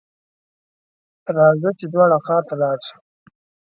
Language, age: Pashto, 19-29